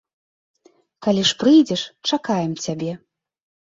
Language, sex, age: Belarusian, female, 19-29